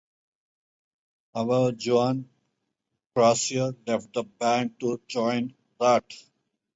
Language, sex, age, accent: English, male, 50-59, India and South Asia (India, Pakistan, Sri Lanka)